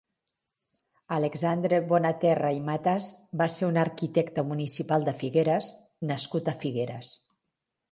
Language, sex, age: Catalan, female, 50-59